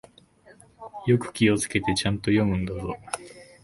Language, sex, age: Japanese, male, 19-29